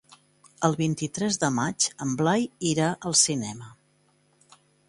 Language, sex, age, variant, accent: Catalan, female, 50-59, Central, central